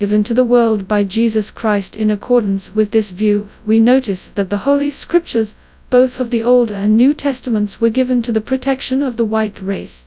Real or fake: fake